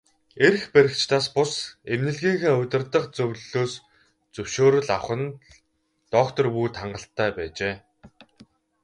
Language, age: Mongolian, 19-29